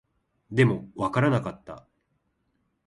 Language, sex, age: Japanese, male, 19-29